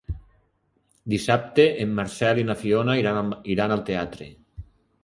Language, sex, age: Catalan, male, 40-49